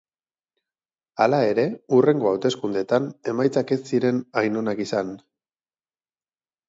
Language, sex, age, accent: Basque, male, 30-39, Batua